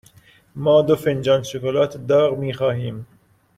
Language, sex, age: Persian, male, 30-39